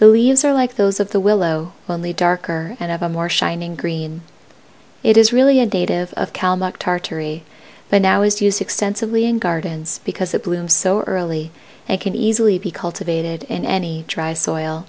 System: none